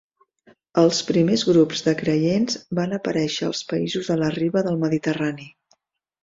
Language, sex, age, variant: Catalan, female, 40-49, Central